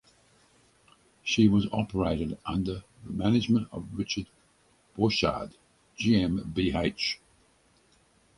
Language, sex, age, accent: English, male, 70-79, Australian English